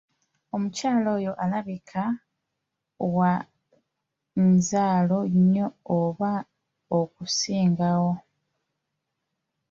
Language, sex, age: Ganda, female, 19-29